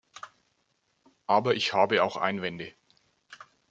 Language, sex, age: German, male, 30-39